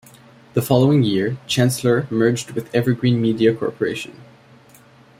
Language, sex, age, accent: English, male, 19-29, Canadian English